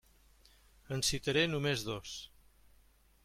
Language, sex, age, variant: Catalan, male, 50-59, Central